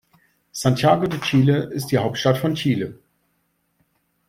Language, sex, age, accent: German, male, 40-49, Deutschland Deutsch